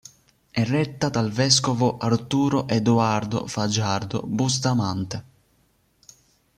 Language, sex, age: Italian, male, 19-29